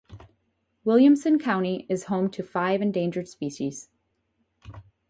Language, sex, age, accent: English, female, 19-29, United States English